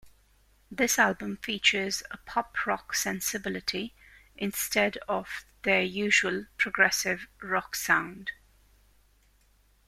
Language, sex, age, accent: English, female, 40-49, England English